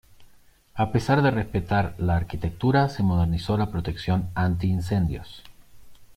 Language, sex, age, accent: Spanish, male, 30-39, Rioplatense: Argentina, Uruguay, este de Bolivia, Paraguay